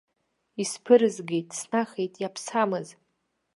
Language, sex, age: Abkhazian, female, under 19